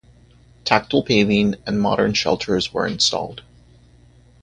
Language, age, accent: English, 30-39, United States English